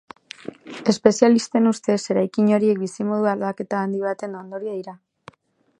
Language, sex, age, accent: Basque, female, 19-29, Mendebalekoa (Araba, Bizkaia, Gipuzkoako mendebaleko herri batzuk)